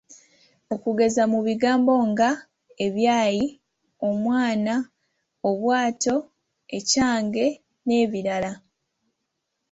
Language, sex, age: Ganda, female, 19-29